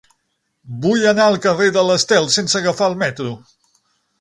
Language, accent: Catalan, central; septentrional